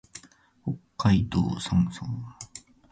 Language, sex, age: Japanese, male, 19-29